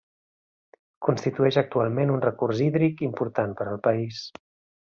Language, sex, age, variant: Catalan, male, 40-49, Central